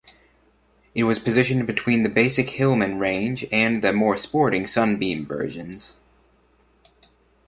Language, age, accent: English, 19-29, United States English